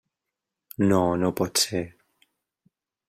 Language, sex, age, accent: Catalan, male, 19-29, valencià